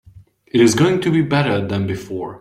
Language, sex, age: English, male, 30-39